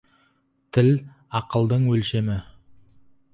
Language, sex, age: Kazakh, male, 19-29